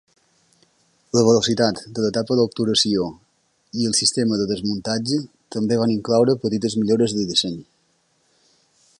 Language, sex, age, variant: Catalan, male, 19-29, Balear